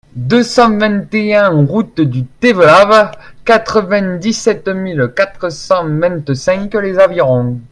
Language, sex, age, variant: French, male, 19-29, Français de métropole